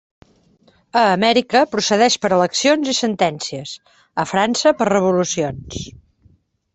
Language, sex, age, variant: Catalan, female, 40-49, Central